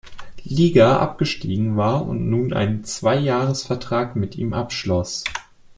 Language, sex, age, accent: German, male, 19-29, Deutschland Deutsch